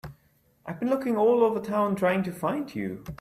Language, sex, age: English, male, 19-29